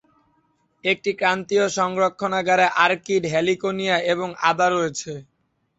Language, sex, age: Bengali, male, 19-29